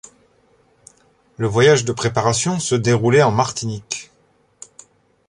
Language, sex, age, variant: French, male, 30-39, Français de métropole